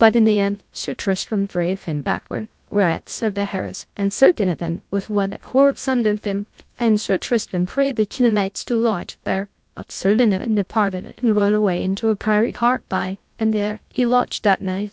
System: TTS, GlowTTS